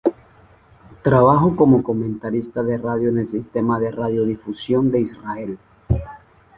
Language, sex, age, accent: Spanish, male, 30-39, Caribe: Cuba, Venezuela, Puerto Rico, República Dominicana, Panamá, Colombia caribeña, México caribeño, Costa del golfo de México